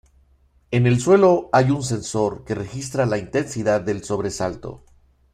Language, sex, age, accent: Spanish, male, 50-59, México